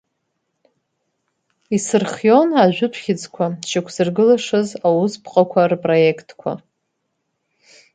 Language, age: Abkhazian, 30-39